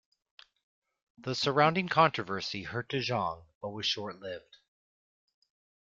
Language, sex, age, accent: English, male, 50-59, United States English